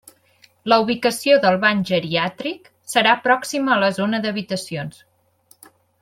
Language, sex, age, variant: Catalan, female, 19-29, Central